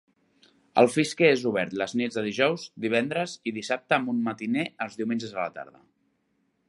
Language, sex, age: Catalan, male, 19-29